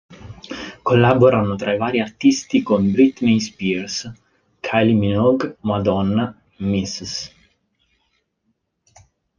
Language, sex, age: Italian, male, 19-29